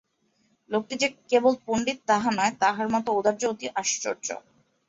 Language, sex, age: Bengali, female, 19-29